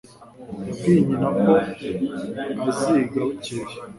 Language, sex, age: Kinyarwanda, male, 19-29